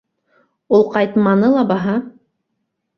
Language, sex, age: Bashkir, female, 30-39